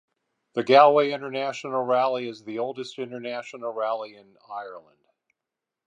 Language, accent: English, United States English